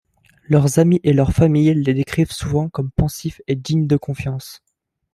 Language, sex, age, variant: French, male, 19-29, Français de métropole